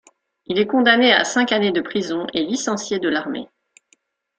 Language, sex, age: French, female, 30-39